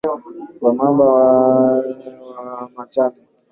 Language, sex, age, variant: Swahili, male, 19-29, Kiswahili cha Bara ya Kenya